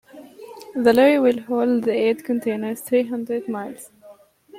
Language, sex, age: English, female, 19-29